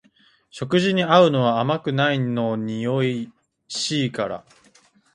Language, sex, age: Japanese, male, under 19